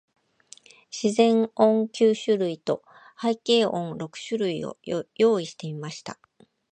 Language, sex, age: Japanese, female, 50-59